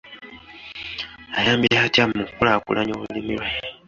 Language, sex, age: Ganda, male, 19-29